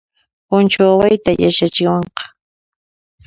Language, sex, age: Puno Quechua, female, 30-39